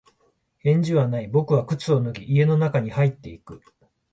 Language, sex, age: Japanese, male, 40-49